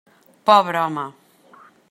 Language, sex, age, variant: Catalan, female, 60-69, Central